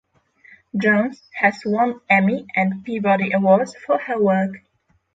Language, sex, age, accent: English, female, 19-29, Slavic; polish